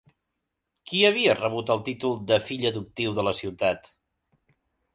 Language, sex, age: Catalan, male, 19-29